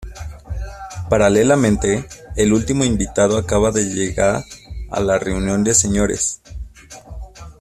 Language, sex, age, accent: Spanish, male, 19-29, México